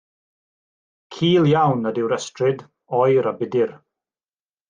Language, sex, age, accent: Welsh, male, 40-49, Y Deyrnas Unedig Cymraeg